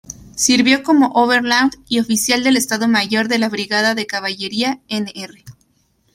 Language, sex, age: Spanish, female, 19-29